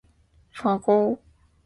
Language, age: Chinese, 19-29